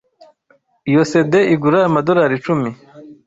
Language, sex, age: Kinyarwanda, male, 19-29